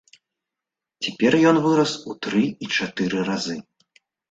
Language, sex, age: Belarusian, male, 19-29